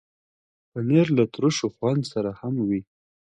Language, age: Pashto, 19-29